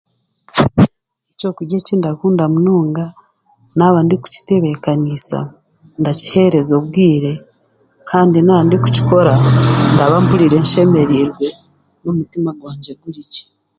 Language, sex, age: Chiga, female, 40-49